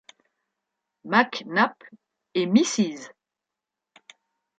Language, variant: French, Français de métropole